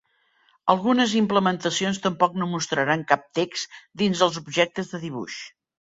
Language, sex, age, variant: Catalan, female, 60-69, Central